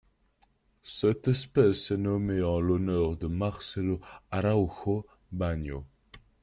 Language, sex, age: French, male, 19-29